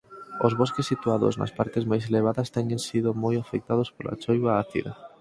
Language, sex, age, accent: Galician, male, 19-29, Normativo (estándar)